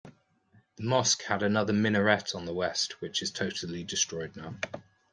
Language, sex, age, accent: English, male, 30-39, England English